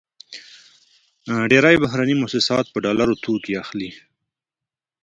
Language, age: Pashto, 30-39